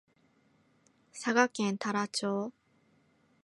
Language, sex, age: Japanese, female, 19-29